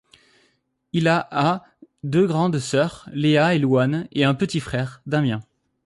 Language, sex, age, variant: French, male, 19-29, Français de métropole